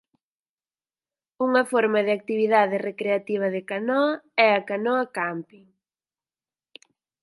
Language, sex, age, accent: Galician, female, 19-29, Central (sen gheada)